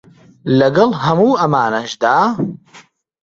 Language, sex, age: Central Kurdish, male, 19-29